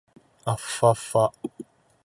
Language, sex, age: Japanese, male, 19-29